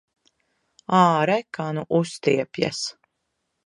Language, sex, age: Latvian, female, 40-49